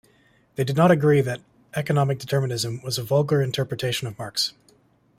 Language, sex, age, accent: English, male, 19-29, Canadian English